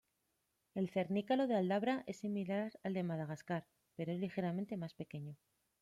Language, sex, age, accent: Spanish, female, 30-39, España: Norte peninsular (Asturias, Castilla y León, Cantabria, País Vasco, Navarra, Aragón, La Rioja, Guadalajara, Cuenca)